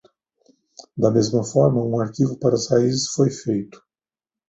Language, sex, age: Portuguese, male, 50-59